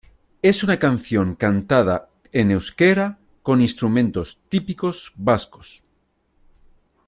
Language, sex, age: Spanish, male, 40-49